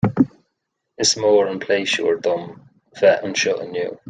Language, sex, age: Irish, male, 30-39